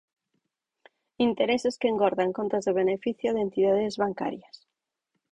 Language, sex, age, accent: Galician, female, 30-39, Oriental (común en zona oriental); Normativo (estándar)